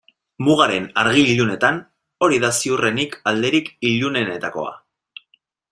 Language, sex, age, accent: Basque, male, 30-39, Mendebalekoa (Araba, Bizkaia, Gipuzkoako mendebaleko herri batzuk)